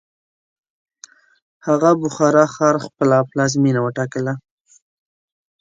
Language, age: Pashto, 19-29